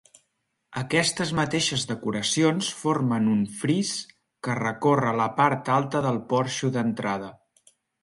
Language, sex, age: Catalan, male, 40-49